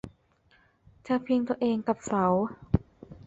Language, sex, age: Thai, female, 19-29